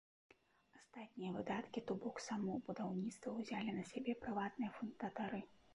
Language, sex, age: Belarusian, female, 30-39